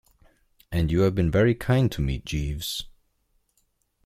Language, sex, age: English, male, 19-29